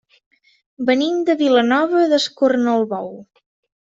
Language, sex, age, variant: Catalan, female, 19-29, Central